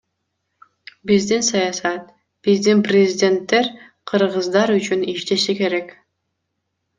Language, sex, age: Kyrgyz, female, 19-29